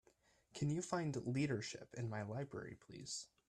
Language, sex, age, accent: English, male, 19-29, United States English